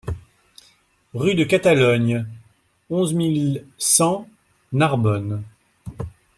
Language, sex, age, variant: French, male, 30-39, Français de métropole